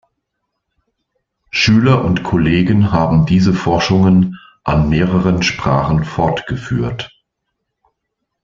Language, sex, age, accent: German, male, 60-69, Deutschland Deutsch